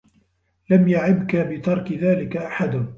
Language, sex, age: Arabic, male, 30-39